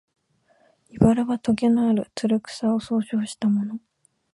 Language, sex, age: Japanese, female, 19-29